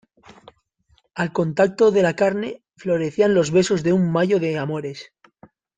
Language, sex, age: Spanish, male, 19-29